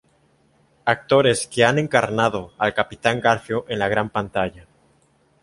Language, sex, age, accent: Spanish, male, 19-29, México